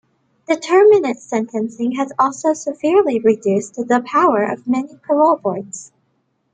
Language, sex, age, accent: English, female, 19-29, United States English